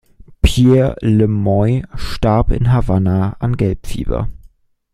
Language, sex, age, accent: German, male, 19-29, Deutschland Deutsch